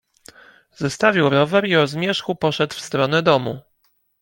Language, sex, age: Polish, male, 30-39